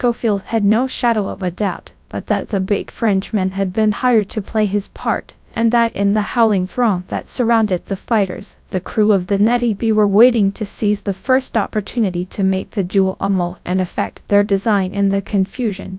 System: TTS, GradTTS